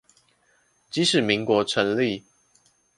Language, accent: Chinese, 出生地：臺北市